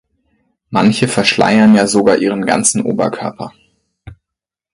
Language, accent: German, Deutschland Deutsch